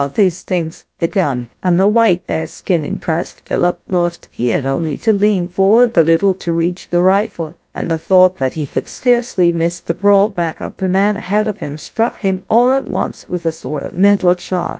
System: TTS, GlowTTS